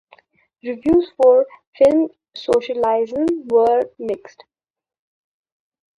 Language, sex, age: English, female, under 19